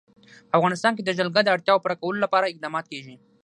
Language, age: Pashto, under 19